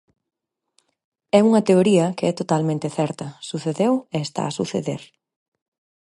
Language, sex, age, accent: Galician, female, 30-39, Normativo (estándar)